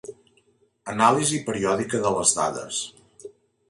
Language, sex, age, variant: Catalan, male, 40-49, Central